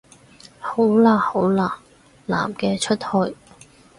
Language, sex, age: Cantonese, female, 30-39